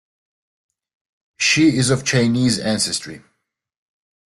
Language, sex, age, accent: English, male, 30-39, United States English